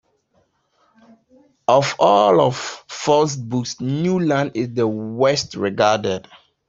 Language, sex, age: English, male, 30-39